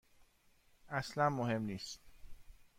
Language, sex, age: Persian, male, 40-49